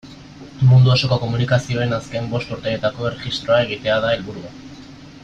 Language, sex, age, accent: Basque, male, 19-29, Mendebalekoa (Araba, Bizkaia, Gipuzkoako mendebaleko herri batzuk)